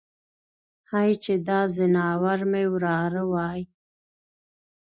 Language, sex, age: Pashto, female, 19-29